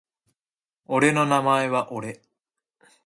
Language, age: Japanese, 19-29